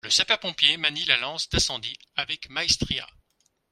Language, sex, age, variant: French, male, 40-49, Français de métropole